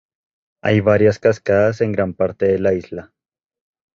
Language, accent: Spanish, Andino-Pacífico: Colombia, Perú, Ecuador, oeste de Bolivia y Venezuela andina